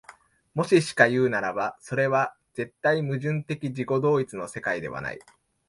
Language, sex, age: Japanese, male, 19-29